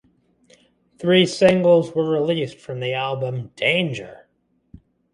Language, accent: English, United States English